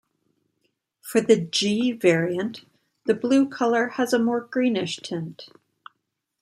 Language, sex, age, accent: English, female, 30-39, Canadian English